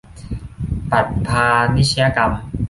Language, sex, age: Thai, male, 19-29